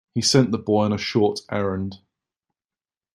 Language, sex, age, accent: English, male, 30-39, England English